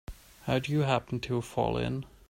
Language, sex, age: English, male, 19-29